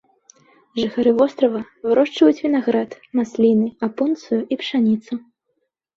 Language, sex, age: Belarusian, female, 19-29